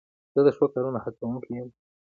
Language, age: Pashto, 19-29